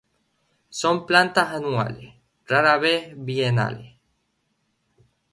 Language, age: Spanish, 19-29